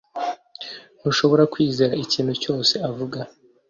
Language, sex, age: Kinyarwanda, male, 19-29